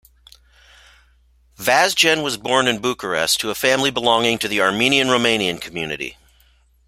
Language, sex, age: English, male, 50-59